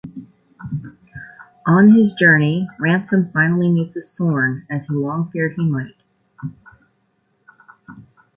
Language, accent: English, United States English